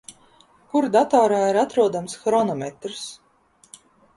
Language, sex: Latvian, female